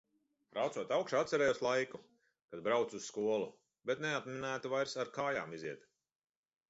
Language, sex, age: Latvian, male, 40-49